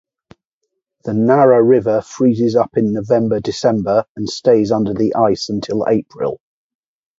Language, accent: English, England English